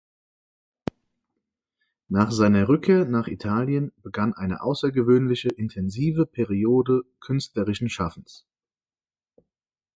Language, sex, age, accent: German, male, 30-39, Deutschland Deutsch